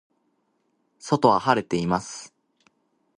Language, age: Japanese, 19-29